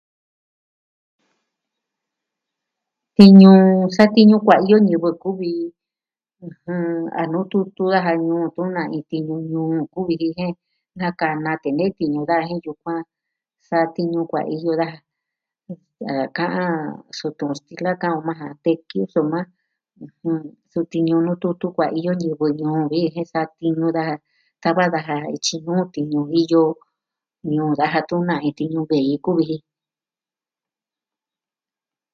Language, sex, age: Southwestern Tlaxiaco Mixtec, female, 60-69